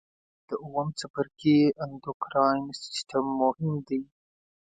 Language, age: Pashto, 19-29